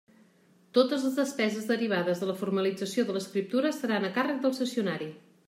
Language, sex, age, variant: Catalan, female, 40-49, Central